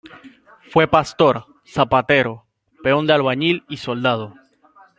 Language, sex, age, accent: Spanish, male, under 19, América central